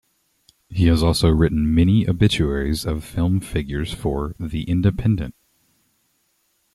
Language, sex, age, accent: English, male, 19-29, United States English